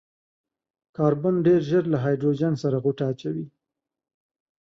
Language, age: Pashto, 30-39